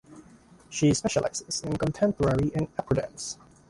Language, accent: English, Filipino